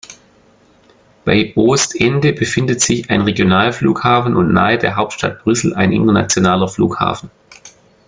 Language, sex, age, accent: German, male, 30-39, Deutschland Deutsch